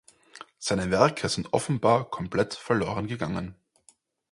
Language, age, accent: German, 19-29, Österreichisches Deutsch